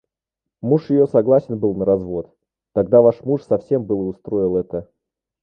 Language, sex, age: Russian, male, 19-29